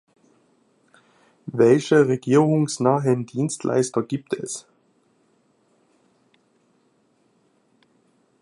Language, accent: German, Deutschland Deutsch